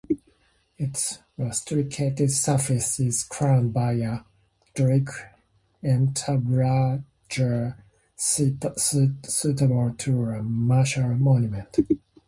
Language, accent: English, United States English